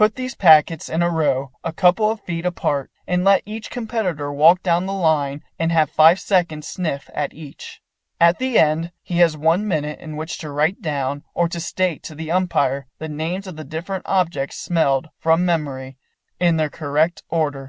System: none